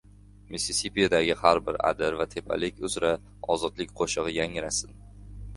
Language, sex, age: Uzbek, male, under 19